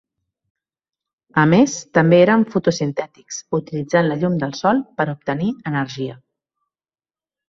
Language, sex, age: Catalan, female, 30-39